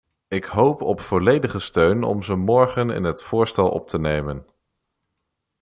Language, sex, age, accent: Dutch, male, under 19, Nederlands Nederlands